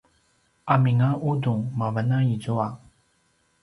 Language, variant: Paiwan, pinayuanan a kinaikacedasan (東排灣語)